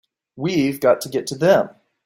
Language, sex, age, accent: English, male, 40-49, United States English